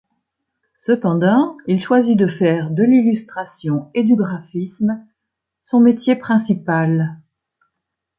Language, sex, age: French, female, 70-79